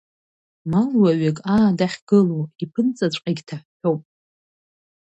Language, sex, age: Abkhazian, female, 30-39